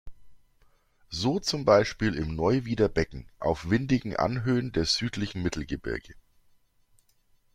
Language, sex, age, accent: German, male, 40-49, Deutschland Deutsch